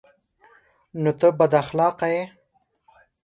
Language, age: Pashto, under 19